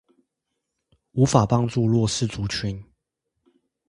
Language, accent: Chinese, 出生地：臺北市